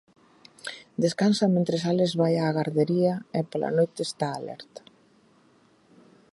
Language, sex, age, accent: Galician, female, 50-59, Central (gheada)